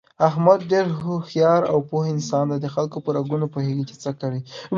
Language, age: Pashto, under 19